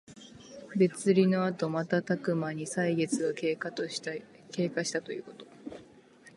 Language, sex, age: Japanese, female, 19-29